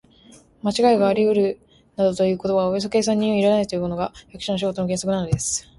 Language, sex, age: Japanese, female, 19-29